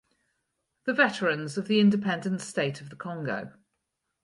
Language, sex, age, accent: English, female, 50-59, Welsh English